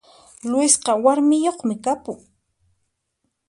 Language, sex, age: Puno Quechua, female, 19-29